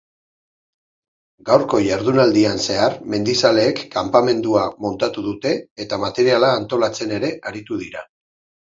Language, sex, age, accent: Basque, male, 40-49, Erdialdekoa edo Nafarra (Gipuzkoa, Nafarroa)